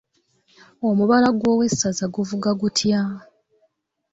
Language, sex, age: Ganda, female, 19-29